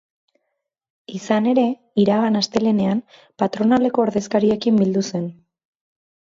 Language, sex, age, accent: Basque, female, 19-29, Mendebalekoa (Araba, Bizkaia, Gipuzkoako mendebaleko herri batzuk)